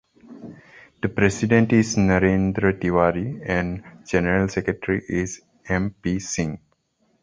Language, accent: English, India and South Asia (India, Pakistan, Sri Lanka)